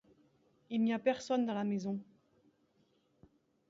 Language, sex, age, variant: French, female, 40-49, Français de métropole